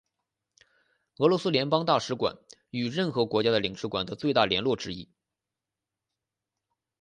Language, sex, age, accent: Chinese, male, 19-29, 出生地：山东省